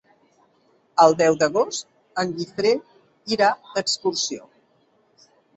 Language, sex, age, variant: Catalan, female, 50-59, Central